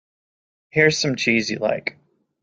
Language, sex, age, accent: English, male, 19-29, United States English